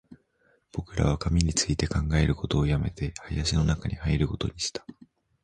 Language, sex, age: Japanese, male, 19-29